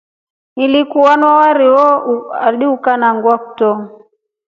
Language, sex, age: Rombo, female, 40-49